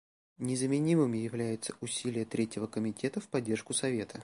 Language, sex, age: Russian, male, 30-39